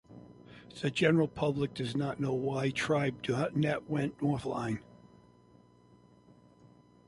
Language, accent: English, United States English